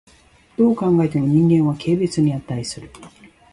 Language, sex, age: Japanese, female, 60-69